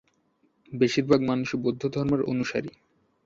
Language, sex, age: Bengali, male, 19-29